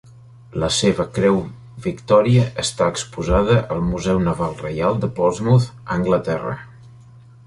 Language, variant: Catalan, Central